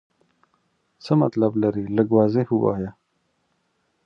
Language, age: Pashto, 30-39